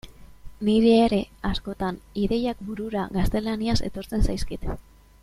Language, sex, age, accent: Basque, female, 19-29, Mendebalekoa (Araba, Bizkaia, Gipuzkoako mendebaleko herri batzuk)